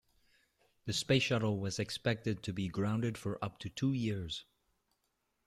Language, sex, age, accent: English, male, 19-29, United States English